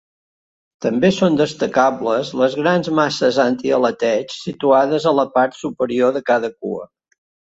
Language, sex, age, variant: Catalan, male, 60-69, Central